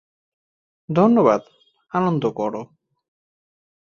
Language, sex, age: Bengali, male, 19-29